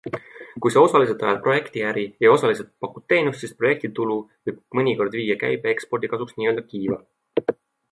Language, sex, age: Estonian, male, 19-29